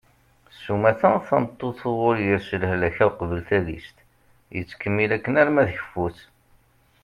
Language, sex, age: Kabyle, male, 40-49